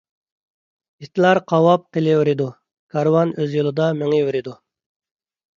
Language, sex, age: Uyghur, male, 30-39